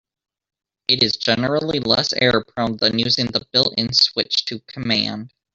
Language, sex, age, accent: English, male, 19-29, United States English